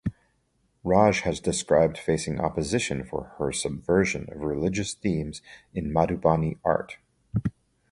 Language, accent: English, United States English